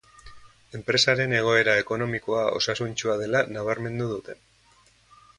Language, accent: Basque, Mendebalekoa (Araba, Bizkaia, Gipuzkoako mendebaleko herri batzuk)